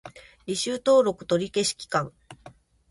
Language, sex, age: Japanese, female, 50-59